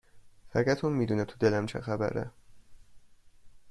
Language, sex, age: Persian, male, 19-29